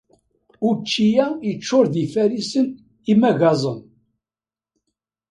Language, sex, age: Kabyle, male, 70-79